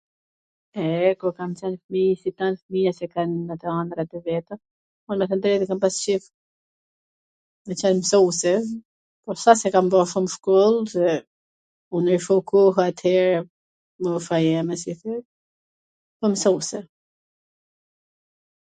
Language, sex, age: Gheg Albanian, female, 40-49